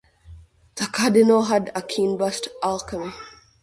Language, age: English, 40-49